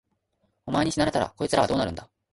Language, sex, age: Japanese, male, 19-29